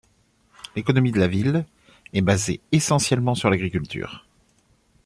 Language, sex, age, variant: French, male, 40-49, Français de métropole